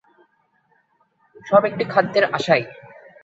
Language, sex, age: Bengali, male, 19-29